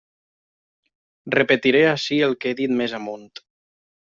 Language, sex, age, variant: Catalan, male, 19-29, Nord-Occidental